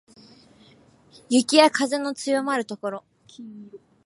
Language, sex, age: Japanese, female, under 19